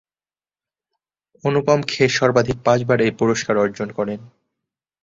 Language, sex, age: Bengali, male, 19-29